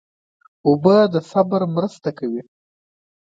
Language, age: Pashto, 19-29